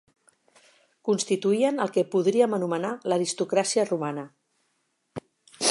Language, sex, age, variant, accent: Catalan, female, 40-49, Central, central; Oriental